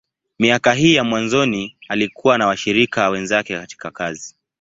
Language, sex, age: Swahili, male, 19-29